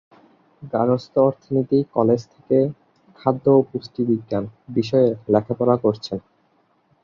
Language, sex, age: Bengali, male, under 19